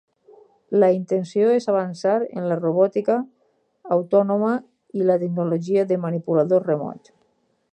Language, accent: Catalan, valencià